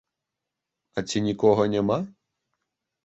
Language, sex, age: Belarusian, male, 19-29